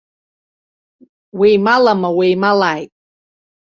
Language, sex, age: Abkhazian, female, 30-39